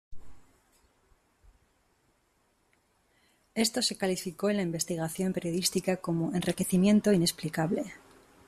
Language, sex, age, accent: Spanish, female, 30-39, España: Norte peninsular (Asturias, Castilla y León, Cantabria, País Vasco, Navarra, Aragón, La Rioja, Guadalajara, Cuenca)